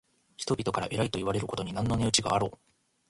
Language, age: Japanese, 19-29